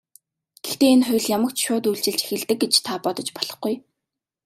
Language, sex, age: Mongolian, female, 19-29